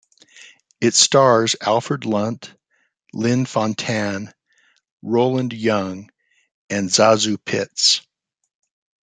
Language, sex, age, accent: English, male, 50-59, United States English